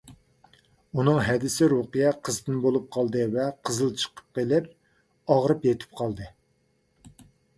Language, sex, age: Uyghur, male, 40-49